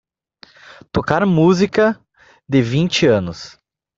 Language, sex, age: Portuguese, male, 19-29